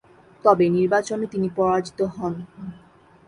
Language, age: Bengali, 19-29